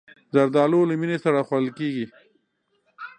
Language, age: Pashto, 40-49